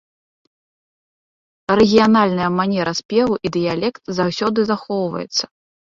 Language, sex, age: Belarusian, female, 30-39